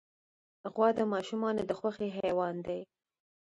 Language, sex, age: Pashto, female, 40-49